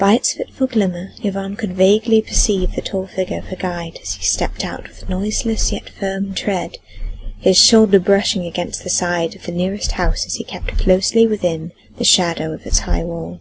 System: none